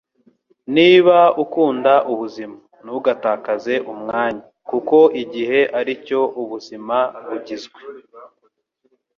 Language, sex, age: Kinyarwanda, male, 19-29